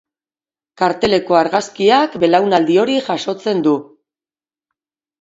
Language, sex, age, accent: Basque, female, 40-49, Mendebalekoa (Araba, Bizkaia, Gipuzkoako mendebaleko herri batzuk)